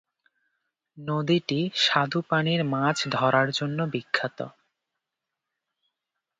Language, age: Bengali, 19-29